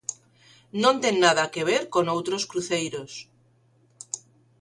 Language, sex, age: Galician, female, 50-59